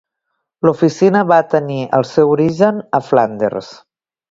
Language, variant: Catalan, Septentrional